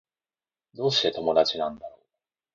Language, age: Japanese, 30-39